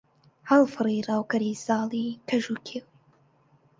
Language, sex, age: Central Kurdish, female, under 19